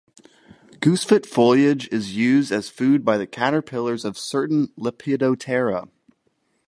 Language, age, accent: English, 19-29, United States English